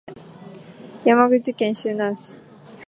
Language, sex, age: Japanese, female, 19-29